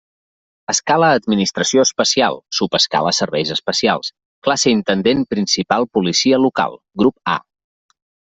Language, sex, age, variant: Catalan, male, 30-39, Central